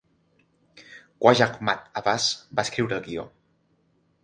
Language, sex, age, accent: Catalan, male, 30-39, central; septentrional